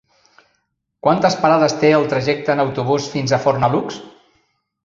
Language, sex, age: Catalan, male, 50-59